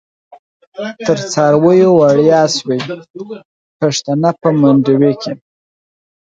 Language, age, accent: Pashto, 19-29, کندهارۍ لهجه